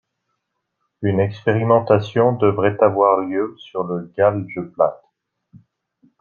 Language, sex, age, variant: French, male, 40-49, Français de métropole